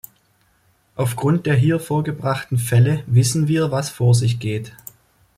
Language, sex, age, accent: German, male, 19-29, Deutschland Deutsch